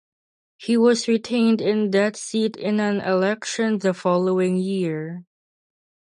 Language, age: English, under 19